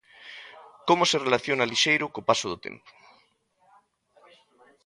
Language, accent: Galician, Normativo (estándar)